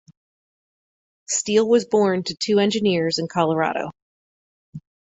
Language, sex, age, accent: English, female, 40-49, United States English